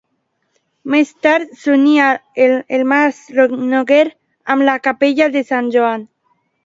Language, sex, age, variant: Catalan, female, under 19, Alacantí